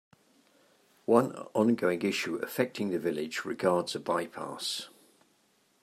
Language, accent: English, England English